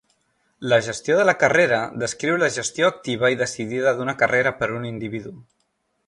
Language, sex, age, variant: Catalan, male, 19-29, Central